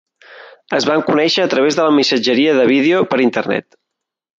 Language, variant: Catalan, Central